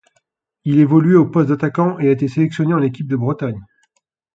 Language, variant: French, Français de métropole